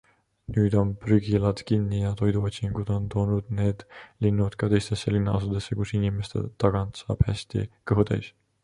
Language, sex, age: Estonian, male, 19-29